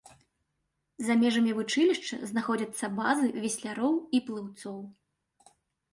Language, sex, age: Belarusian, female, 19-29